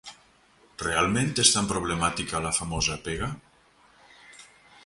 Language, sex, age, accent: Catalan, male, 50-59, septentrional; valencià